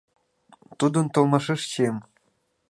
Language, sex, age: Mari, female, 19-29